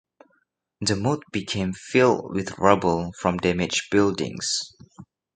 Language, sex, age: English, male, 19-29